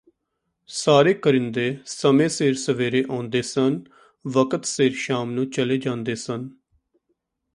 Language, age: Punjabi, 40-49